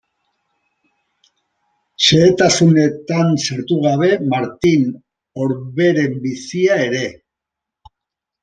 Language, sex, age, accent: Basque, female, 19-29, Erdialdekoa edo Nafarra (Gipuzkoa, Nafarroa)